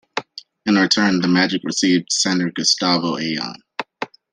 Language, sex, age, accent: English, male, 19-29, United States English